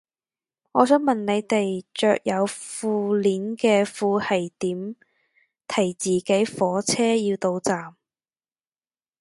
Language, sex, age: Cantonese, female, 19-29